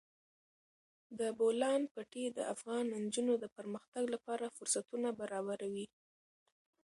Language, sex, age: Pashto, female, under 19